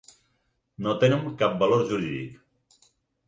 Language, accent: Catalan, Barcelona